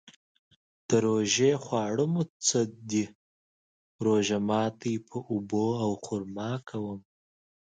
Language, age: Pashto, 19-29